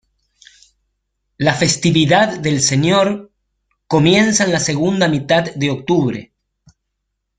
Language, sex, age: Spanish, male, 40-49